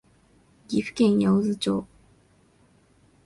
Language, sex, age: Japanese, female, 19-29